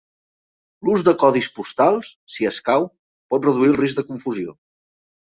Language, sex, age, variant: Catalan, male, 30-39, Central